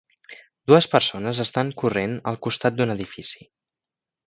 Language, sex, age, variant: Catalan, male, 19-29, Central